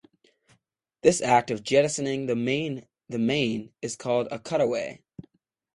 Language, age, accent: English, under 19, United States English